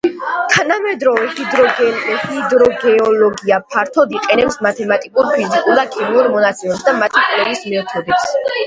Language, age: Georgian, under 19